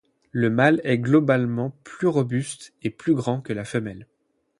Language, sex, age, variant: French, male, 19-29, Français de métropole